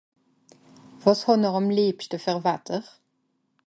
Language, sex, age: Swiss German, female, 19-29